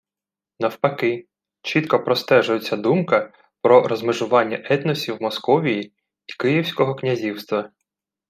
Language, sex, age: Ukrainian, male, 30-39